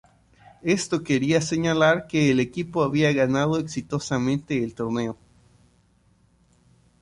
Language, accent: Spanish, América central